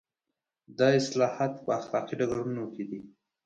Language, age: Pashto, 19-29